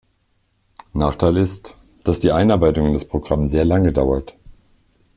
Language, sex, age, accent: German, male, 40-49, Deutschland Deutsch